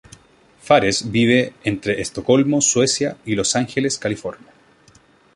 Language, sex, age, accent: Spanish, male, 19-29, Chileno: Chile, Cuyo